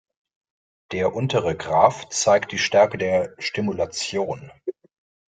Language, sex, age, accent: German, male, 30-39, Deutschland Deutsch